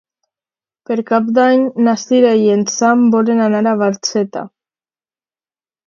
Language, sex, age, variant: Catalan, female, under 19, Alacantí